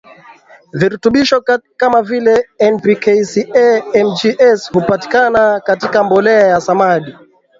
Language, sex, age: Swahili, male, 19-29